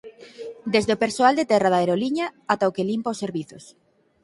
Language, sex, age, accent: Galician, female, 19-29, Oriental (común en zona oriental); Normativo (estándar)